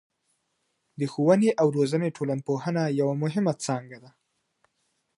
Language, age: Pashto, 19-29